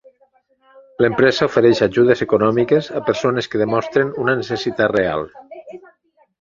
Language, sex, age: Catalan, male, 50-59